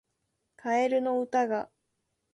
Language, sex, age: Japanese, female, 19-29